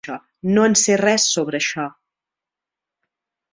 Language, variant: Catalan, Central